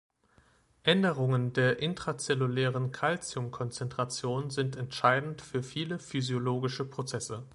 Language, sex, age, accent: German, male, 30-39, Deutschland Deutsch